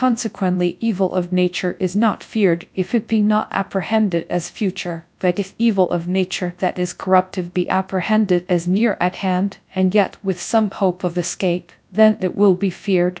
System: TTS, GradTTS